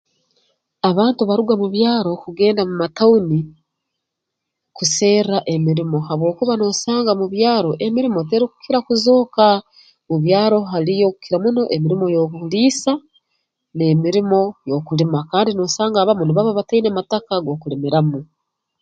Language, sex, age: Tooro, female, 40-49